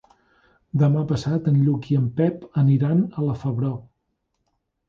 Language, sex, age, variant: Catalan, male, 40-49, Nord-Occidental